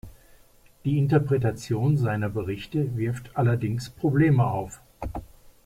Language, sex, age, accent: German, male, 60-69, Deutschland Deutsch